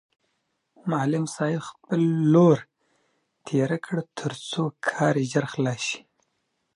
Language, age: Pashto, 19-29